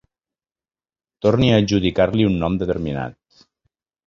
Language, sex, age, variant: Catalan, male, 50-59, Central